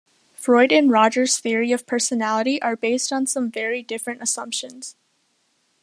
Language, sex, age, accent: English, female, under 19, United States English